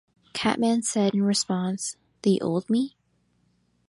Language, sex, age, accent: English, female, under 19, United States English